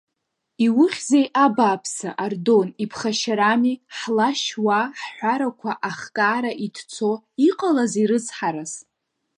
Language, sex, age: Abkhazian, female, under 19